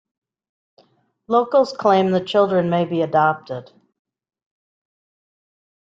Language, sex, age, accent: English, female, 50-59, United States English